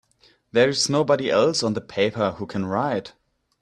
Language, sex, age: English, male, 19-29